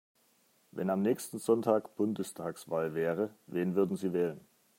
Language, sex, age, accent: German, male, 40-49, Deutschland Deutsch